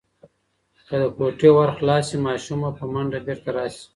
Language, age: Pashto, 30-39